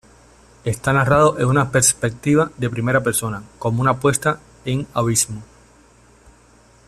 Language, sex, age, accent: Spanish, male, 30-39, Caribe: Cuba, Venezuela, Puerto Rico, República Dominicana, Panamá, Colombia caribeña, México caribeño, Costa del golfo de México